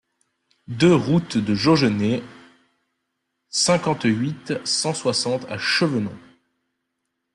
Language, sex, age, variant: French, male, 19-29, Français de métropole